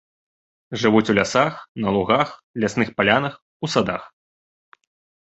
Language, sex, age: Belarusian, male, 19-29